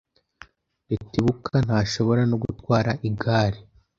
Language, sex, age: Kinyarwanda, male, under 19